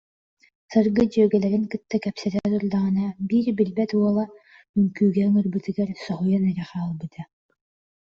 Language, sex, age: Yakut, female, under 19